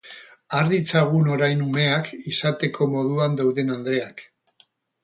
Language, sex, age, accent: Basque, male, 60-69, Erdialdekoa edo Nafarra (Gipuzkoa, Nafarroa)